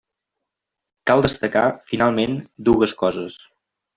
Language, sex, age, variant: Catalan, male, 19-29, Central